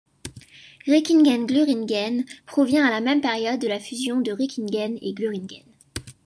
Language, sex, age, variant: French, female, under 19, Français de métropole